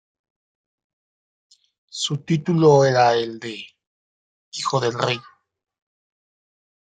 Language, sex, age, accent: Spanish, male, 40-49, México